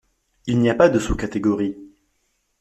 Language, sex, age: French, male, 19-29